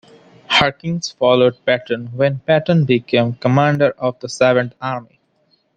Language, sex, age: English, male, 19-29